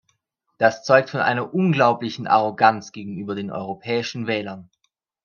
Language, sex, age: German, male, 19-29